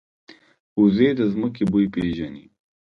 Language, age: Pashto, 19-29